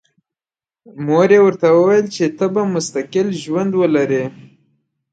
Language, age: Pashto, 19-29